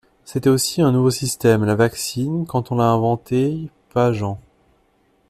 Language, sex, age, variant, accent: French, male, 19-29, Français d'Europe, Français de Suisse